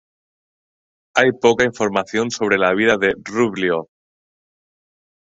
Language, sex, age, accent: Spanish, male, 30-39, España: Norte peninsular (Asturias, Castilla y León, Cantabria, País Vasco, Navarra, Aragón, La Rioja, Guadalajara, Cuenca)